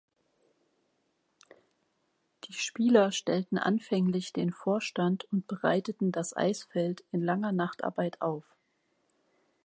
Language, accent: German, Deutschland Deutsch